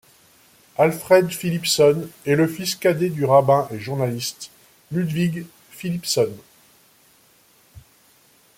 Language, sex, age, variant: French, male, 50-59, Français de métropole